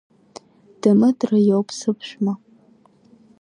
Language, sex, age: Abkhazian, female, under 19